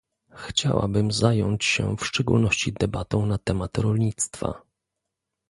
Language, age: Polish, 30-39